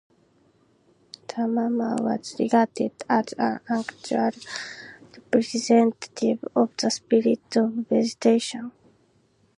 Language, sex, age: English, female, under 19